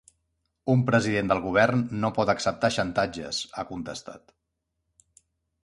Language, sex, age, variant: Catalan, male, 40-49, Central